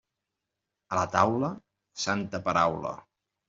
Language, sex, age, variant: Catalan, male, 60-69, Nord-Occidental